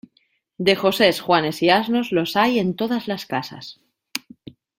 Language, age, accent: Spanish, 30-39, España: Norte peninsular (Asturias, Castilla y León, Cantabria, País Vasco, Navarra, Aragón, La Rioja, Guadalajara, Cuenca)